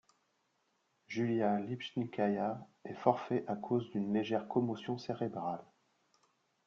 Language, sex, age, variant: French, male, 40-49, Français de métropole